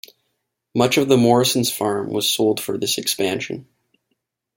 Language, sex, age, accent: English, male, 19-29, Canadian English